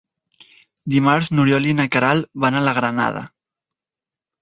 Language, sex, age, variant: Catalan, male, 19-29, Central